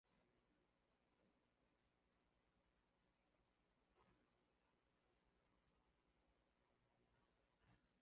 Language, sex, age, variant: Swahili, male, 30-39, Kiswahili Sanifu (EA)